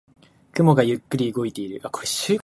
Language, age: Japanese, 19-29